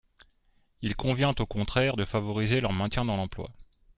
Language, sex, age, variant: French, male, 40-49, Français de métropole